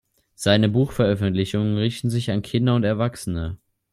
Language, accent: German, Deutschland Deutsch